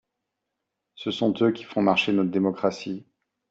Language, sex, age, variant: French, male, 40-49, Français de métropole